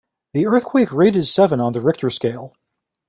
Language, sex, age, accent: English, male, 40-49, United States English